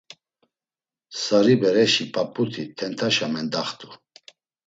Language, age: Laz, 50-59